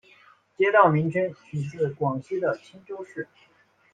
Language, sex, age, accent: Chinese, male, 19-29, 出生地：湖南省